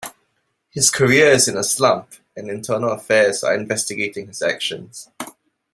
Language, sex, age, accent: English, male, 19-29, Singaporean English